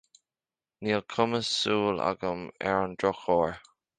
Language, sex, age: Irish, male, 19-29